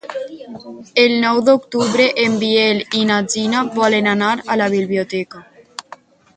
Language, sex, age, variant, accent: Catalan, female, under 19, Valencià meridional, valencià